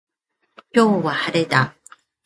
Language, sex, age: Japanese, female, 40-49